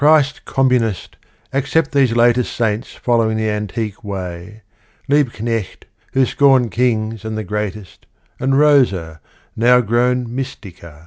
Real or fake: real